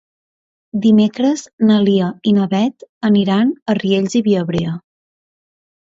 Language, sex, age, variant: Catalan, female, 19-29, Central